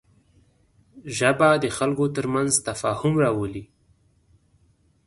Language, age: Pashto, 19-29